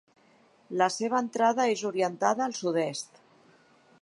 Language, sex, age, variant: Catalan, female, 50-59, Central